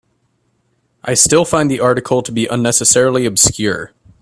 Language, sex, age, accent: English, male, 19-29, United States English